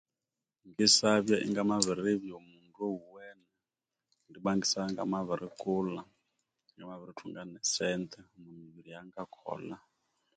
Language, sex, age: Konzo, male, 30-39